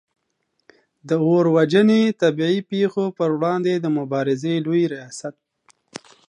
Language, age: Pashto, 19-29